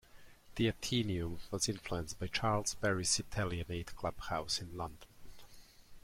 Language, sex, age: English, male, 30-39